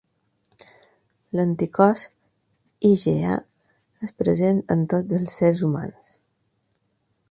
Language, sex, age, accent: Catalan, female, 40-49, mallorquí